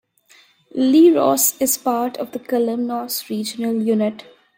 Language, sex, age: English, female, under 19